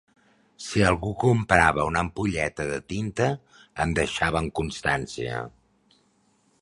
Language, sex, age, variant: Catalan, male, 40-49, Central